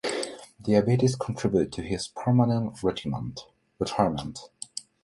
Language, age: English, 19-29